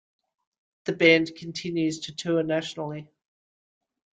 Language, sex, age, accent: English, male, 30-39, Australian English